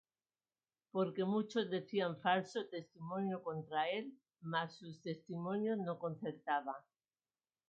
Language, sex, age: Spanish, female, 50-59